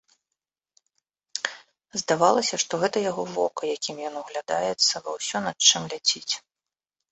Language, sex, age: Belarusian, female, 30-39